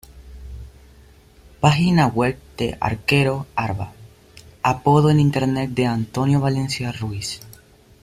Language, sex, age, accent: Spanish, male, under 19, Caribe: Cuba, Venezuela, Puerto Rico, República Dominicana, Panamá, Colombia caribeña, México caribeño, Costa del golfo de México